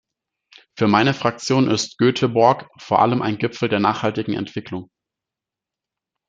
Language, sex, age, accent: German, male, 19-29, Deutschland Deutsch